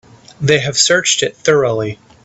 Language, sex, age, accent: English, male, 19-29, United States English